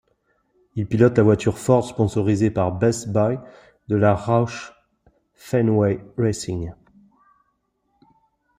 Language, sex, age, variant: French, male, 50-59, Français de métropole